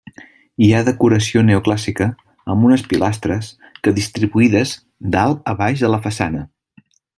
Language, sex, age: Catalan, male, 30-39